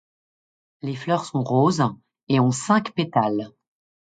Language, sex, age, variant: French, female, 40-49, Français de métropole